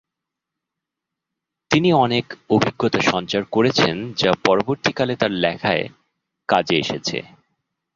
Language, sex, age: Bengali, male, 40-49